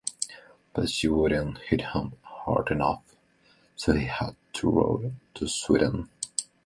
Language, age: English, 19-29